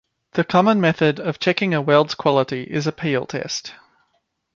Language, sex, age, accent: English, male, 30-39, Australian English